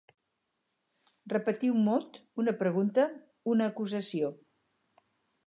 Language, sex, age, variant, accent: Catalan, female, 60-69, Central, Català central